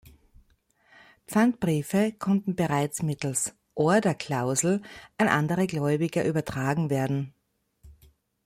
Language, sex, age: German, female, 50-59